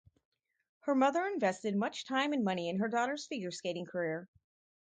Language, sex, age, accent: English, female, 50-59, United States English